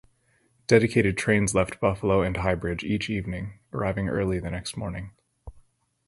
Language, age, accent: English, 30-39, Canadian English